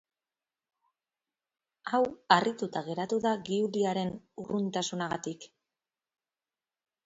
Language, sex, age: Basque, female, 40-49